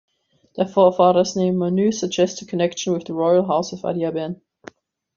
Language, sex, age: English, female, 19-29